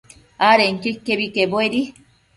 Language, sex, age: Matsés, female, 30-39